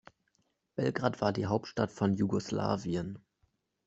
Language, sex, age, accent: German, male, under 19, Deutschland Deutsch